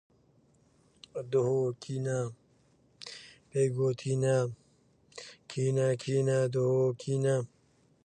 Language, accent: English, United States English